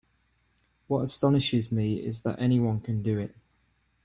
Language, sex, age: English, male, 30-39